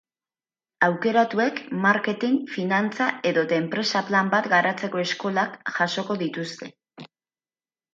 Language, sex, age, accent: Basque, female, 40-49, Mendebalekoa (Araba, Bizkaia, Gipuzkoako mendebaleko herri batzuk)